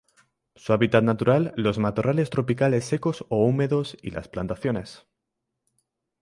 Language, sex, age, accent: Spanish, male, under 19, España: Centro-Sur peninsular (Madrid, Toledo, Castilla-La Mancha)